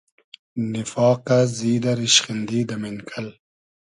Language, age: Hazaragi, 19-29